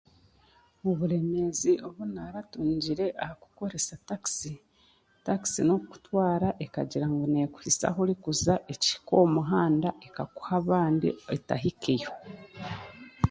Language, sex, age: Chiga, female, 30-39